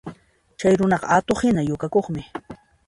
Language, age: Puno Quechua, 50-59